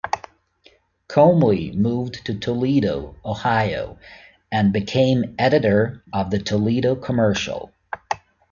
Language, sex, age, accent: English, male, 40-49, United States English